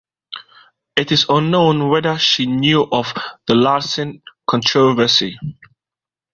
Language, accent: English, United States English